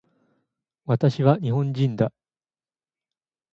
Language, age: Japanese, 19-29